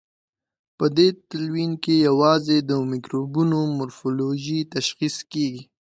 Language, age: Pashto, 19-29